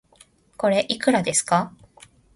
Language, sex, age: Japanese, female, 30-39